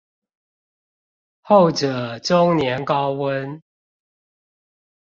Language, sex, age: Chinese, male, 50-59